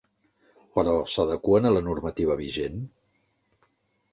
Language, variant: Catalan, Central